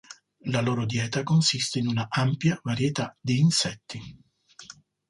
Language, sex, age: Italian, male, 50-59